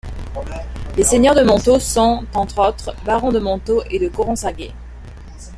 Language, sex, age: French, female, 30-39